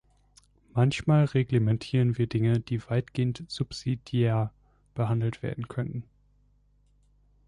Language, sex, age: German, male, 19-29